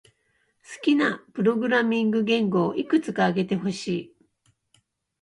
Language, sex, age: Japanese, female, 60-69